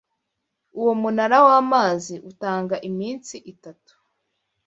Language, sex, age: Kinyarwanda, female, 19-29